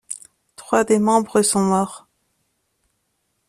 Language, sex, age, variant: French, female, 30-39, Français de métropole